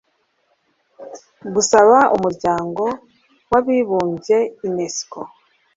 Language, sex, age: Kinyarwanda, female, 30-39